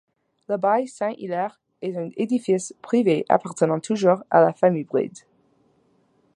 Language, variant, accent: French, Français d'Amérique du Nord, Français du Canada